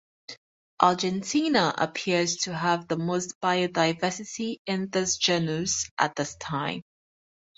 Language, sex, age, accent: English, female, 30-39, United States English